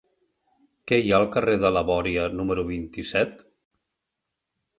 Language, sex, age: Catalan, male, 60-69